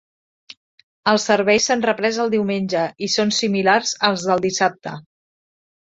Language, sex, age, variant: Catalan, female, 40-49, Central